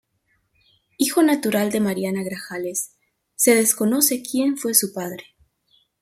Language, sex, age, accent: Spanish, female, 19-29, América central